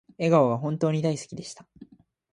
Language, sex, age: Japanese, male, 19-29